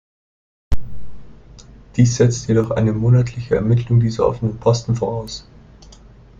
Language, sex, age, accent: German, male, 19-29, Deutschland Deutsch